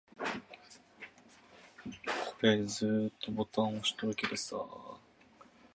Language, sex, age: Japanese, male, 19-29